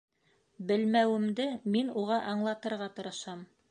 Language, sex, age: Bashkir, female, 50-59